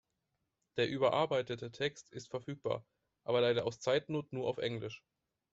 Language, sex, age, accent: German, male, 19-29, Deutschland Deutsch